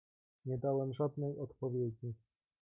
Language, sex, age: Polish, male, 19-29